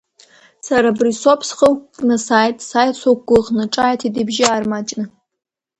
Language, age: Abkhazian, under 19